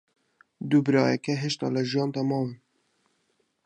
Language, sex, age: Central Kurdish, male, 19-29